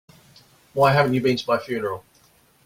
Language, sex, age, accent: English, male, 40-49, England English